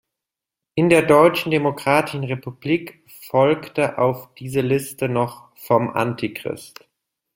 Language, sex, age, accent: German, male, 19-29, Deutschland Deutsch